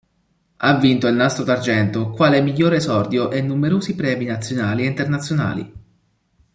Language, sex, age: Italian, male, 19-29